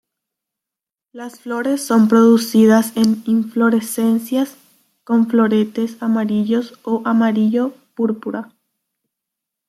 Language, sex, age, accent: Spanish, female, under 19, Rioplatense: Argentina, Uruguay, este de Bolivia, Paraguay